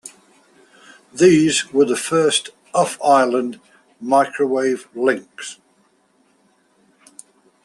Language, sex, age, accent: English, male, 60-69, England English